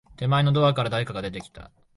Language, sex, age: Japanese, male, 19-29